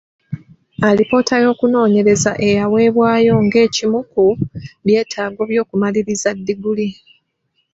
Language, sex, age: Ganda, female, 30-39